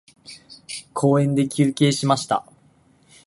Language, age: Japanese, 19-29